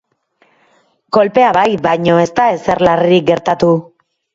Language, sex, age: Basque, female, 30-39